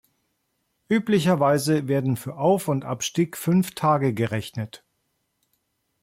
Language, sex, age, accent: German, male, 50-59, Deutschland Deutsch